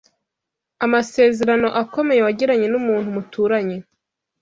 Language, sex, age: Kinyarwanda, female, 19-29